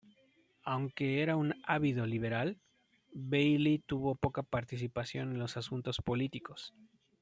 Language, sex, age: Spanish, male, 30-39